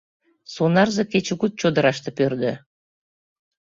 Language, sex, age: Mari, female, 40-49